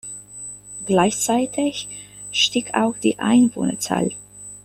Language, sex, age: German, female, 30-39